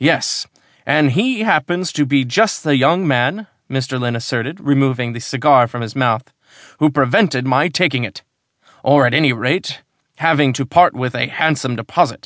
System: none